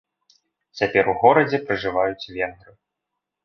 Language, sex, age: Belarusian, male, 19-29